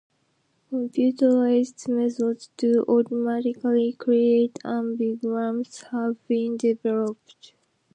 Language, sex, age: English, female, 19-29